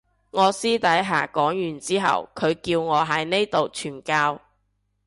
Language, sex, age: Cantonese, female, 19-29